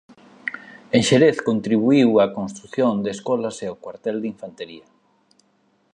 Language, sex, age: Galician, male, 40-49